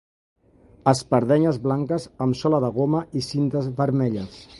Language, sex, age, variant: Catalan, male, 50-59, Central